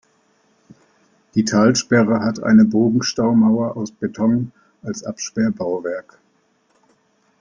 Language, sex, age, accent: German, male, 60-69, Deutschland Deutsch